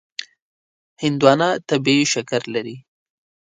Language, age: Pashto, 19-29